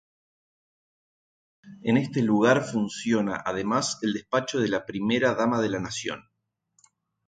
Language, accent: Spanish, Rioplatense: Argentina, Uruguay, este de Bolivia, Paraguay